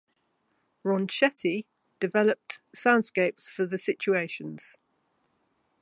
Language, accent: English, England English